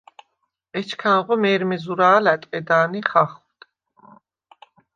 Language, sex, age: Svan, female, 50-59